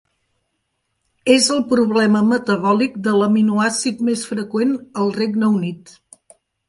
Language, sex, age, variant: Catalan, female, 60-69, Central